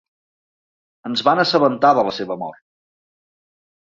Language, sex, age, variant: Catalan, male, 30-39, Central